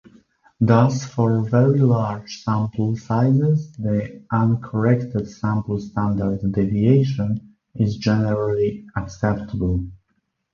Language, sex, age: English, male, 30-39